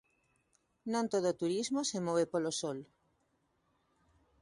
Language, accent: Galician, Normativo (estándar)